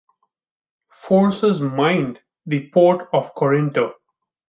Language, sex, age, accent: English, male, 30-39, India and South Asia (India, Pakistan, Sri Lanka)